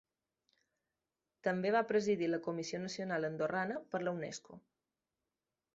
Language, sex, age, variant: Catalan, female, 30-39, Balear